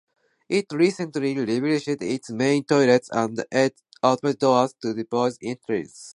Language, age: English, 19-29